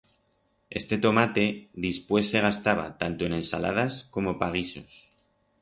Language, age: Aragonese, 40-49